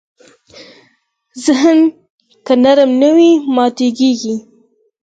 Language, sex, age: Pashto, female, under 19